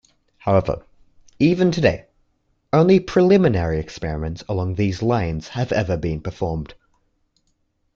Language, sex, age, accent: English, male, under 19, Australian English